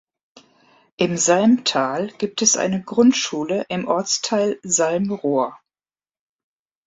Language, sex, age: German, female, 50-59